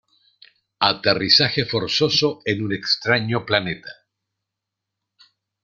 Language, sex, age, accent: Spanish, male, 50-59, Rioplatense: Argentina, Uruguay, este de Bolivia, Paraguay